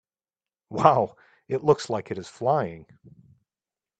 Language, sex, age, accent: English, male, 30-39, United States English